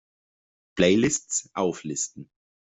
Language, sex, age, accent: German, male, 40-49, Deutschland Deutsch